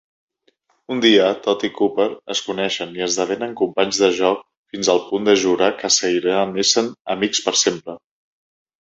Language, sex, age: Catalan, male, 40-49